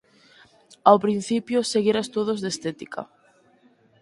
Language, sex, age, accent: Galician, female, 19-29, Normativo (estándar)